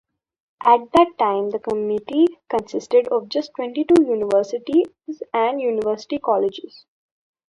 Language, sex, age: English, female, under 19